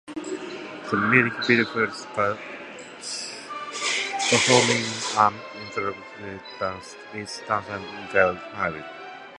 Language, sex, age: English, male, 19-29